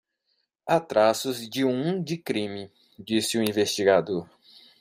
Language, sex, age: Portuguese, male, 19-29